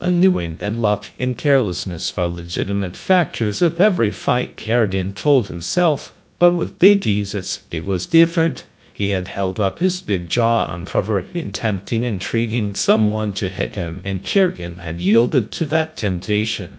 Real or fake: fake